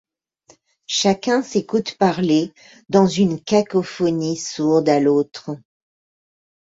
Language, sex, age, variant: French, female, 50-59, Français de métropole